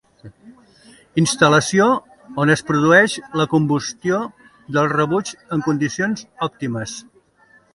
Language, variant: Catalan, Central